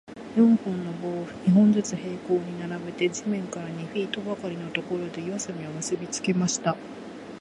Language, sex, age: Japanese, female, 30-39